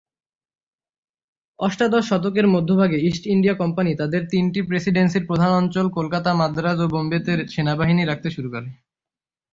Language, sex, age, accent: Bengali, male, under 19, চলিত